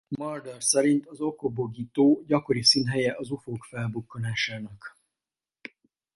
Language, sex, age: Hungarian, male, 50-59